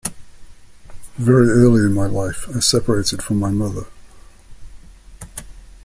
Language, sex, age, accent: English, male, 40-49, England English